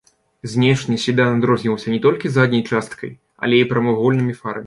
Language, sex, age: Belarusian, male, 19-29